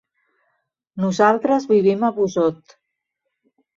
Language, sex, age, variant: Catalan, female, 50-59, Central